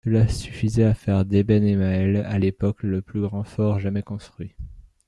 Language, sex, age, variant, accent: French, male, under 19, Français d'Europe, Français de Belgique